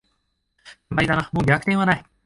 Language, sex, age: Japanese, male, 19-29